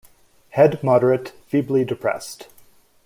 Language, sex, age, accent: English, male, 30-39, United States English